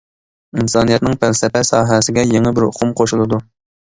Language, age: Uyghur, 19-29